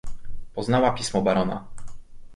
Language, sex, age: Polish, male, 30-39